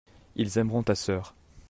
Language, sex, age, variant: French, male, under 19, Français de métropole